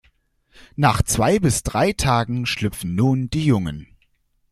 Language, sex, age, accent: German, male, under 19, Deutschland Deutsch